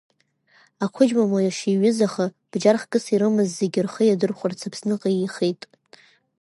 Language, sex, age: Abkhazian, female, 19-29